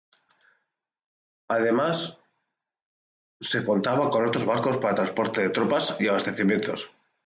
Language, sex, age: Spanish, male, 40-49